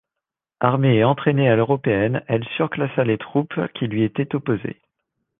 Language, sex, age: French, male, 30-39